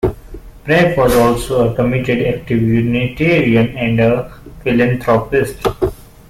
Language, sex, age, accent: English, male, 19-29, India and South Asia (India, Pakistan, Sri Lanka)